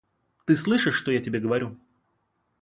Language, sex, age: Russian, male, 30-39